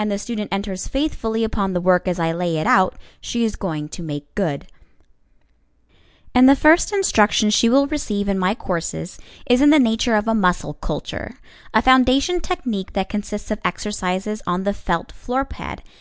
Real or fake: real